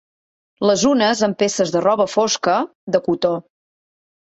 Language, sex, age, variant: Catalan, female, 40-49, Central